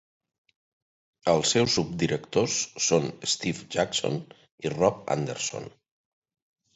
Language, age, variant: Catalan, 70-79, Central